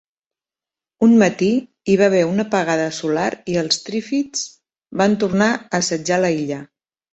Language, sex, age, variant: Catalan, female, 40-49, Central